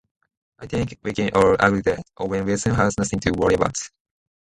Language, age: English, under 19